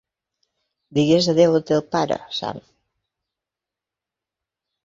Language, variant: Catalan, Balear